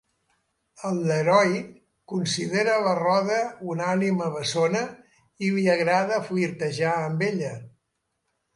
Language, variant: Catalan, Central